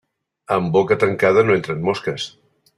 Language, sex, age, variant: Catalan, male, 60-69, Central